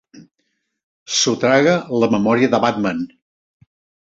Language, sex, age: Catalan, male, 70-79